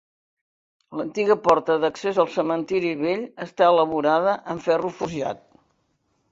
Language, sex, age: Catalan, female, 70-79